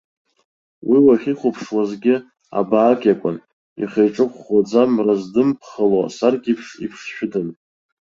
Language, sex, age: Abkhazian, male, 19-29